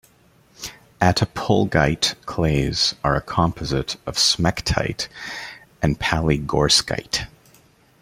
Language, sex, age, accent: English, male, 30-39, Canadian English